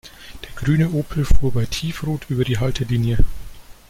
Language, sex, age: German, male, 19-29